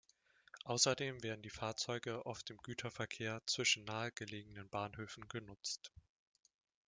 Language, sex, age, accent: German, male, 19-29, Deutschland Deutsch